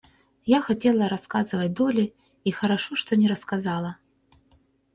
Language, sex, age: Russian, female, 40-49